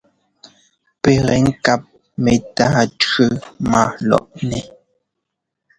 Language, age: Ngomba, 19-29